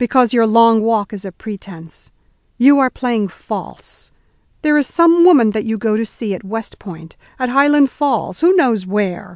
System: none